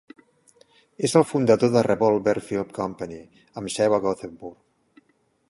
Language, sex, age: Catalan, male, 50-59